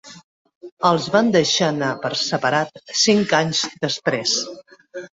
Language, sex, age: Catalan, female, 40-49